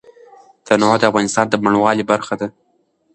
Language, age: Pashto, under 19